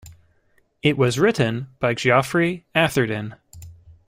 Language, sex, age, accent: English, male, 19-29, United States English